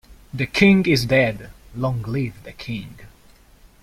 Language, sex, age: English, male, 19-29